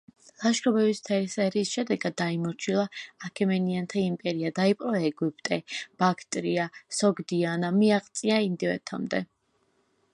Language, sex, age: Georgian, female, 19-29